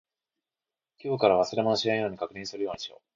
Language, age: Japanese, 30-39